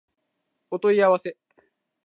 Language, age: Japanese, 19-29